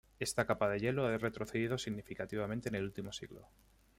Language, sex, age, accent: Spanish, male, 30-39, España: Centro-Sur peninsular (Madrid, Toledo, Castilla-La Mancha)